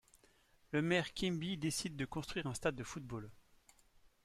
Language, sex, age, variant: French, male, 40-49, Français de métropole